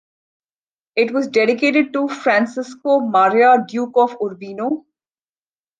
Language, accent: English, India and South Asia (India, Pakistan, Sri Lanka)